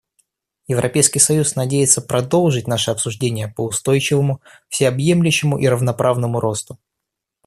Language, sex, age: Russian, male, under 19